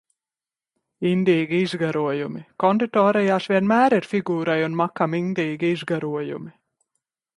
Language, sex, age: Latvian, female, 30-39